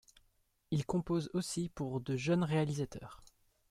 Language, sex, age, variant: French, male, 30-39, Français de métropole